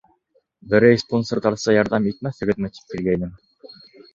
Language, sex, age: Bashkir, male, 19-29